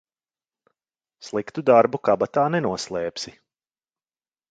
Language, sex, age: Latvian, male, 30-39